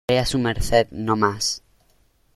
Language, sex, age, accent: Spanish, male, under 19, España: Sur peninsular (Andalucia, Extremadura, Murcia)